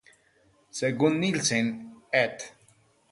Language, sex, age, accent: Spanish, male, 30-39, Andino-Pacífico: Colombia, Perú, Ecuador, oeste de Bolivia y Venezuela andina